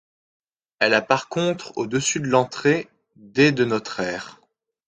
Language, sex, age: French, male, 19-29